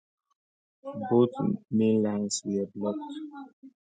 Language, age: English, 19-29